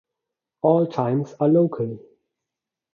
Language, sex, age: English, male, 30-39